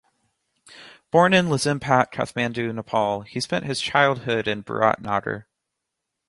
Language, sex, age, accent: English, male, 19-29, United States English